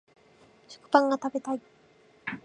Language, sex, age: Japanese, female, 19-29